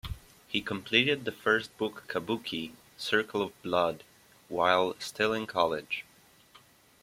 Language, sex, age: English, male, 19-29